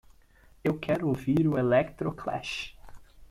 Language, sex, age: Portuguese, male, 30-39